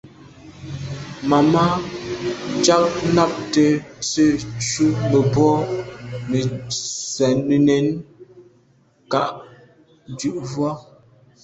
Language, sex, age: Medumba, female, 19-29